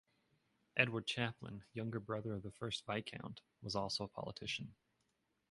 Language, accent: English, United States English